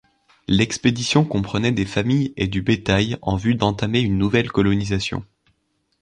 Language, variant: French, Français de métropole